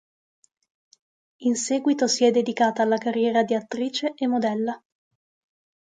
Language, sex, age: Italian, female, 19-29